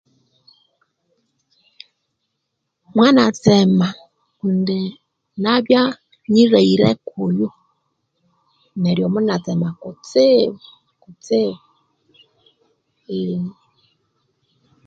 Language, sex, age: Konzo, female, 40-49